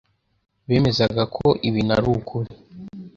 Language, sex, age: Kinyarwanda, male, under 19